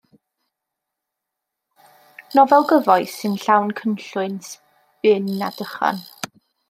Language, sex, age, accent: Welsh, female, 19-29, Y Deyrnas Unedig Cymraeg